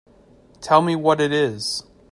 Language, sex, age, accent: English, male, 30-39, United States English